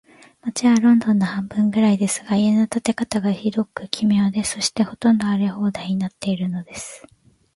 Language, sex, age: Japanese, female, 19-29